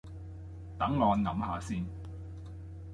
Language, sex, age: Cantonese, male, 30-39